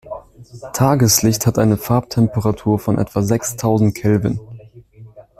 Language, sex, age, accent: German, male, 19-29, Deutschland Deutsch